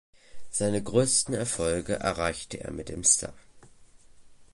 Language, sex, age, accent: German, male, under 19, Deutschland Deutsch